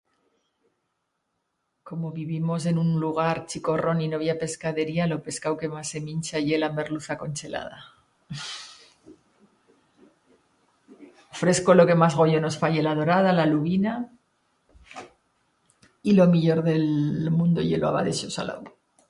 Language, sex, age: Aragonese, female, 50-59